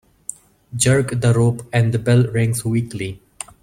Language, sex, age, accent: English, male, 19-29, India and South Asia (India, Pakistan, Sri Lanka)